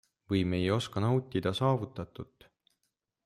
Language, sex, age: Estonian, male, 30-39